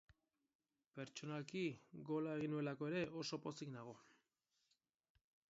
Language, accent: Basque, Erdialdekoa edo Nafarra (Gipuzkoa, Nafarroa)